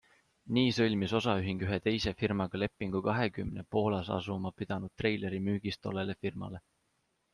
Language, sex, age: Estonian, male, 19-29